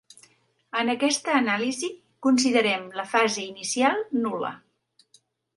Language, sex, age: Catalan, female, 60-69